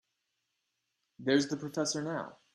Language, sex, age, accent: English, male, 19-29, United States English